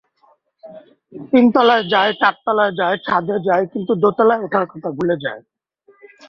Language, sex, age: Bengali, male, 30-39